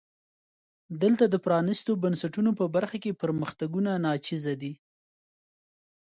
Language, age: Pashto, 30-39